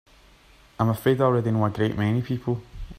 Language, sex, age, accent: English, male, 19-29, Scottish English